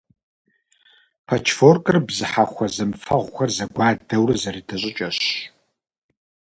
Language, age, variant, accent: Kabardian, 40-49, Адыгэбзэ (Къэбэрдей, Кирил, псоми зэдай), Джылэхъстэней (Gilahsteney)